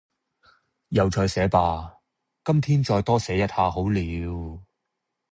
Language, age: Cantonese, 40-49